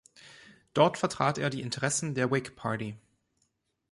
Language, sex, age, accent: German, male, 30-39, Deutschland Deutsch